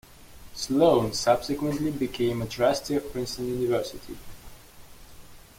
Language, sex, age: English, male, 19-29